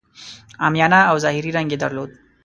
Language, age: Pashto, 19-29